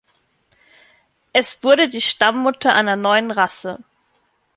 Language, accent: German, Österreichisches Deutsch